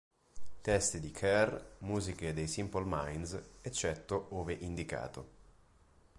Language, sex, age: Italian, male, 19-29